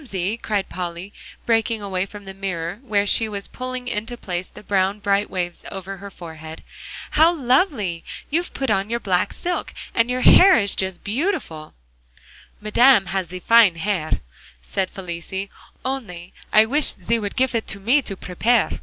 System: none